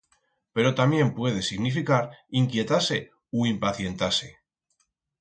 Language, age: Aragonese, 30-39